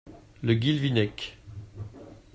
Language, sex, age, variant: French, male, 50-59, Français de métropole